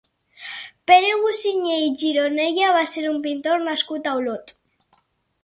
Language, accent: Catalan, valencià